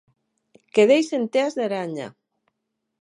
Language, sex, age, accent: Galician, female, 50-59, Atlántico (seseo e gheada)